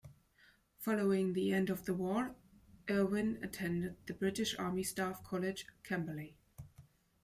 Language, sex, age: English, female, 40-49